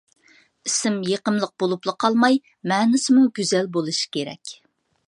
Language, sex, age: Uyghur, female, 40-49